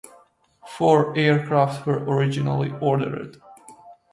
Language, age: English, 19-29